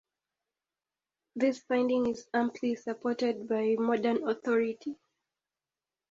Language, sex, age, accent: English, female, 19-29, United States English